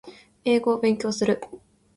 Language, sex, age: Japanese, female, 19-29